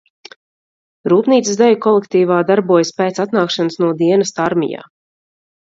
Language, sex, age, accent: Latvian, female, 30-39, Vidus dialekts